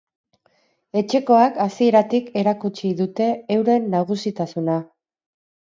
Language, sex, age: Basque, female, 30-39